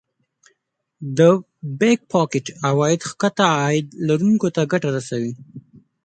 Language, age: Pashto, 19-29